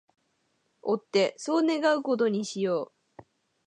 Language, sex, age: Japanese, female, 19-29